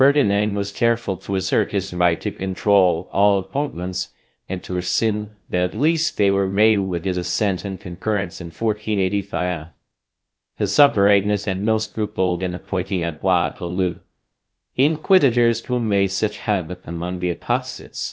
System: TTS, VITS